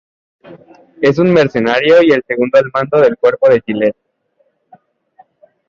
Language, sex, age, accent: Spanish, male, 19-29, México